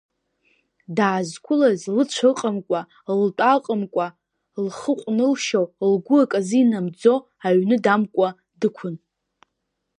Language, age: Abkhazian, under 19